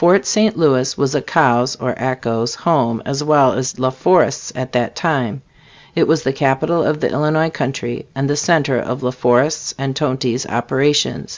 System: none